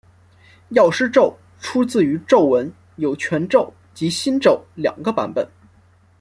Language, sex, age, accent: Chinese, male, 19-29, 出生地：辽宁省